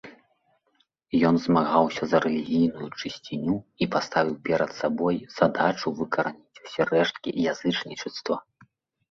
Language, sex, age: Belarusian, male, 30-39